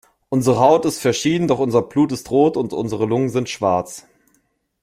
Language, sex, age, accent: German, male, 19-29, Deutschland Deutsch